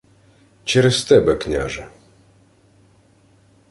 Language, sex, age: Ukrainian, male, 30-39